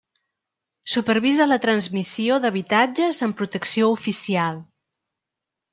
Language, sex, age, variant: Catalan, female, 50-59, Central